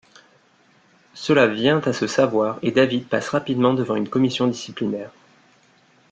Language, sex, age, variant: French, male, 30-39, Français de métropole